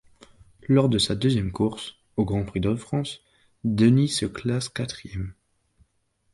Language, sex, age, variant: French, male, 19-29, Français de métropole